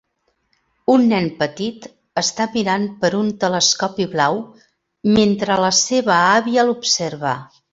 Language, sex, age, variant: Catalan, female, 50-59, Central